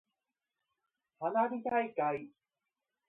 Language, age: Japanese, 30-39